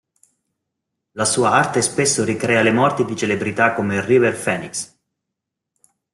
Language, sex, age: Italian, male, 30-39